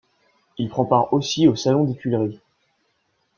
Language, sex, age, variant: French, male, 19-29, Français de métropole